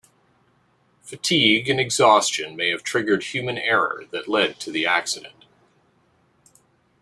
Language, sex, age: English, male, 50-59